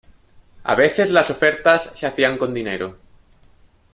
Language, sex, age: Spanish, male, 40-49